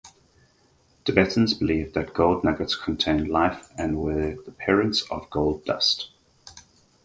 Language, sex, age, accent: English, male, 40-49, Southern African (South Africa, Zimbabwe, Namibia)